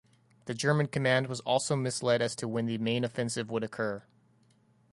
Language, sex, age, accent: English, male, 19-29, United States English